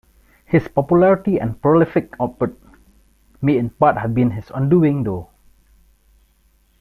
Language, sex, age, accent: English, male, 30-39, India and South Asia (India, Pakistan, Sri Lanka)